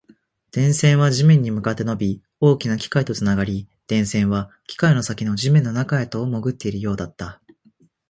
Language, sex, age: Japanese, male, 19-29